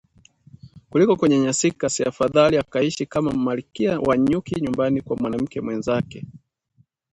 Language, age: Swahili, 19-29